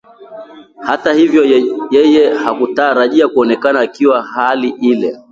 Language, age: Swahili, 30-39